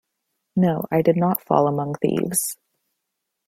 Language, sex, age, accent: English, female, 19-29, United States English